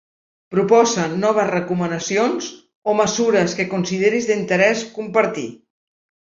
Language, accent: Catalan, Barceloní